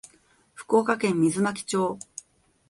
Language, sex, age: Japanese, female, 50-59